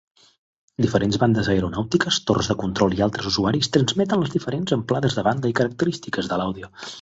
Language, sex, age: Catalan, male, 30-39